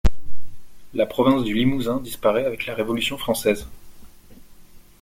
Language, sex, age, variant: French, male, 19-29, Français de métropole